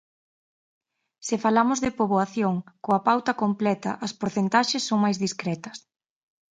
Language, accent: Galician, Atlántico (seseo e gheada)